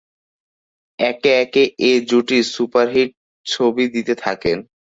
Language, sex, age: Bengali, male, under 19